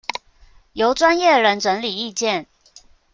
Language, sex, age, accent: Chinese, female, 19-29, 出生地：新北市